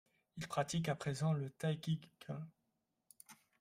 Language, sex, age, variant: French, male, 19-29, Français de métropole